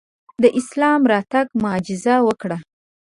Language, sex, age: Pashto, female, 19-29